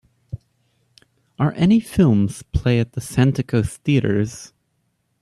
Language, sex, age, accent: English, male, 19-29, United States English